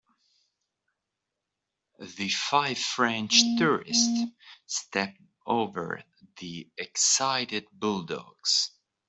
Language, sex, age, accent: English, male, 30-39, England English